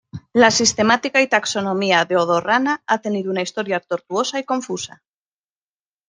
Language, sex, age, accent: Spanish, female, 40-49, España: Norte peninsular (Asturias, Castilla y León, Cantabria, País Vasco, Navarra, Aragón, La Rioja, Guadalajara, Cuenca)